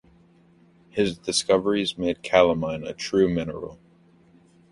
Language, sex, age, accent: English, male, 19-29, United States English